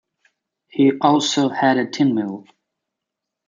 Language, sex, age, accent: English, male, 19-29, United States English